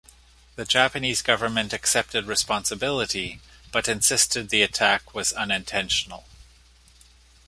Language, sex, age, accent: English, male, 50-59, Canadian English